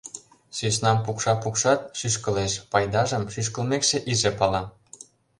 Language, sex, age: Mari, male, 19-29